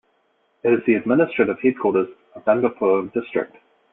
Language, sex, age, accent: English, male, 40-49, New Zealand English